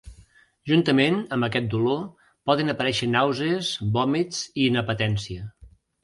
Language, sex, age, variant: Catalan, male, 60-69, Central